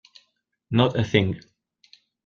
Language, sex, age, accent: English, male, 30-39, United States English